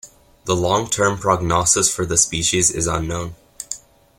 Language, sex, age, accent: English, male, under 19, United States English